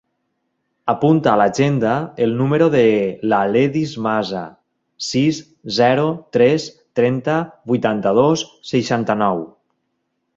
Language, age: Catalan, 40-49